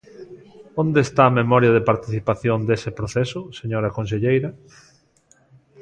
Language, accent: Galician, Atlántico (seseo e gheada)